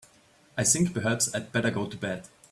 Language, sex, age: English, male, 30-39